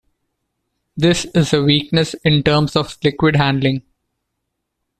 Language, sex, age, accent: English, male, 40-49, India and South Asia (India, Pakistan, Sri Lanka)